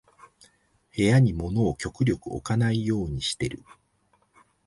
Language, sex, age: Japanese, male, 50-59